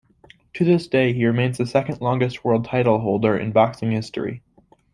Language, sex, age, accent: English, male, under 19, United States English